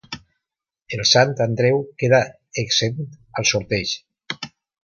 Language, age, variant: Catalan, 50-59, Valencià meridional